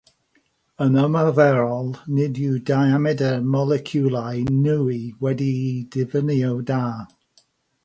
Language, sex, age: Welsh, male, 60-69